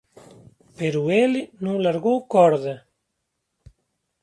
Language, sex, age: Galician, male, 40-49